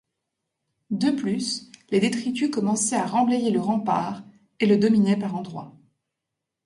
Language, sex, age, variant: French, female, 30-39, Français de métropole